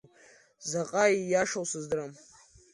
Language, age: Abkhazian, under 19